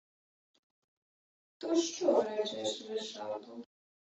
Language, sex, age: Ukrainian, female, 19-29